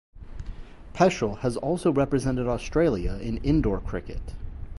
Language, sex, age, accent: English, male, 40-49, United States English